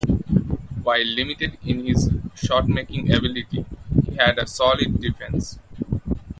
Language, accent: English, India and South Asia (India, Pakistan, Sri Lanka)